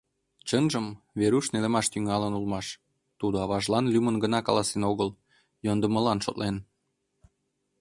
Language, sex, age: Mari, male, 19-29